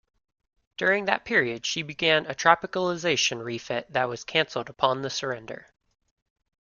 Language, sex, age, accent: English, male, 19-29, United States English